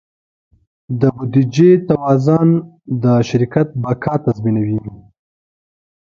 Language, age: Pashto, 19-29